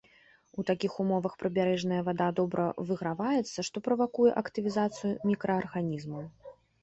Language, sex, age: Belarusian, female, 30-39